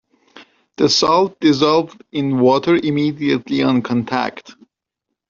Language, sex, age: English, male, 40-49